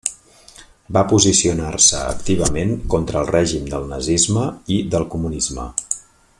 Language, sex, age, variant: Catalan, male, 40-49, Central